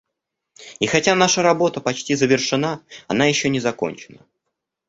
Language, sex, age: Russian, male, under 19